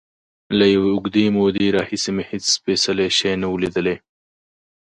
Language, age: Pashto, 30-39